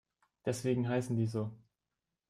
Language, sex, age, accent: German, male, 19-29, Deutschland Deutsch